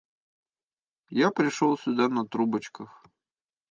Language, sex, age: Russian, male, 30-39